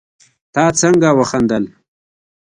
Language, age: Pashto, 40-49